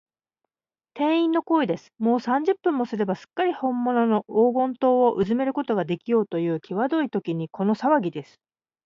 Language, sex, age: Japanese, female, 40-49